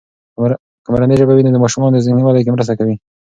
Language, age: Pashto, 19-29